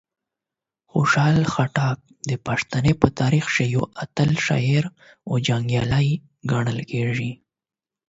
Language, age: Pashto, 19-29